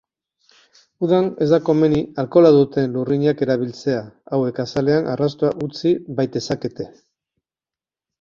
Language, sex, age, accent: Basque, male, 50-59, Mendebalekoa (Araba, Bizkaia, Gipuzkoako mendebaleko herri batzuk)